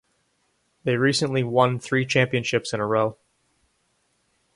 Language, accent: English, Canadian English